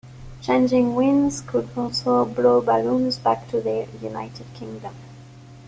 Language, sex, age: English, female, 19-29